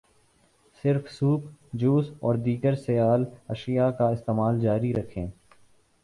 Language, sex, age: Urdu, male, 19-29